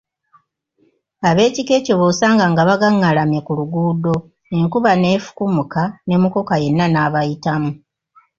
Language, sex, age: Ganda, female, 60-69